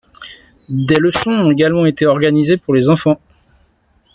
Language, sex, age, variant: French, male, 40-49, Français de métropole